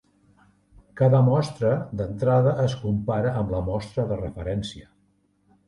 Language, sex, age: Catalan, male, 60-69